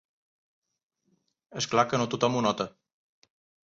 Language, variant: Catalan, Central